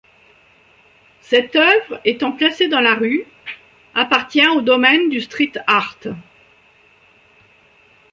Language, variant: French, Français de métropole